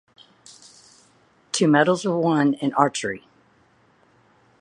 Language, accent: English, United States English